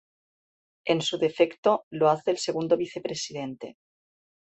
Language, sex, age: Spanish, female, 40-49